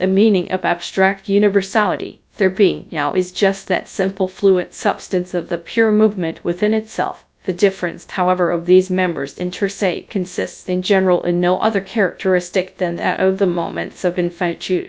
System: TTS, GradTTS